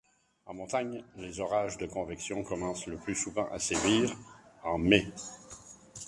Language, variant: French, Français de métropole